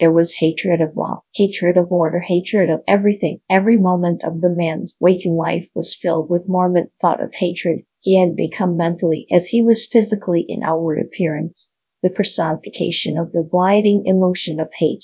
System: TTS, GradTTS